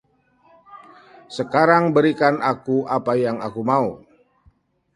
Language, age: Indonesian, 50-59